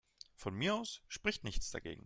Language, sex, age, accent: German, male, 19-29, Deutschland Deutsch